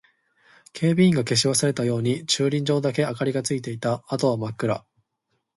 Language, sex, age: Japanese, male, 19-29